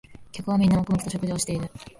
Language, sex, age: Japanese, female, 19-29